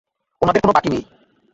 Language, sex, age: Bengali, male, 19-29